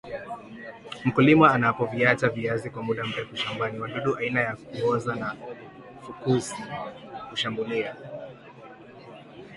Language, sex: Swahili, male